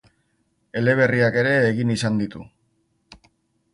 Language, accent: Basque, Mendebalekoa (Araba, Bizkaia, Gipuzkoako mendebaleko herri batzuk)